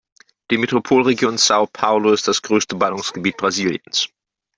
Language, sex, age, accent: German, male, 30-39, Deutschland Deutsch